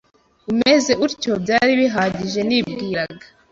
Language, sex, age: Kinyarwanda, female, 19-29